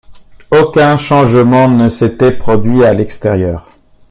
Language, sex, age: French, male, 40-49